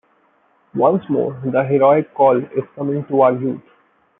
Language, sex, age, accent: English, male, 19-29, India and South Asia (India, Pakistan, Sri Lanka)